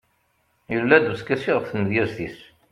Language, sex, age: Kabyle, male, 40-49